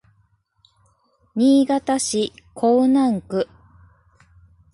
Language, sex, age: Japanese, female, 40-49